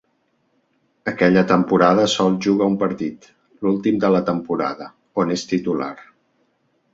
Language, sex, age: Catalan, male, 40-49